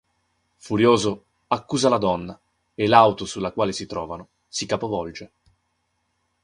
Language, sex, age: Italian, male, 19-29